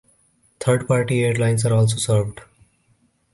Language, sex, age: English, male, 19-29